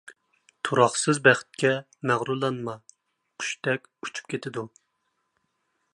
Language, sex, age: Uyghur, male, 19-29